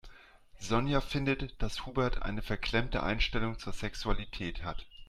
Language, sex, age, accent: German, male, 40-49, Deutschland Deutsch